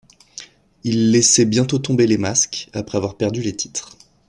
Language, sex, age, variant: French, male, 30-39, Français de métropole